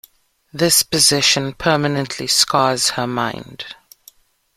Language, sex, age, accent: English, female, 40-49, Southern African (South Africa, Zimbabwe, Namibia)